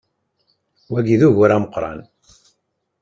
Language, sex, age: Kabyle, male, 50-59